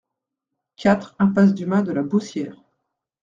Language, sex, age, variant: French, female, 40-49, Français de métropole